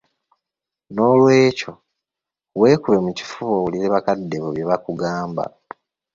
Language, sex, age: Ganda, male, 19-29